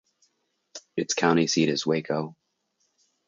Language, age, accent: English, 40-49, United States English